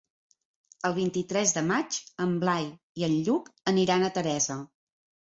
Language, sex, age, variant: Catalan, female, 40-49, Central